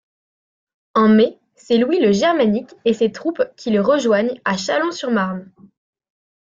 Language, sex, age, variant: French, female, 19-29, Français de métropole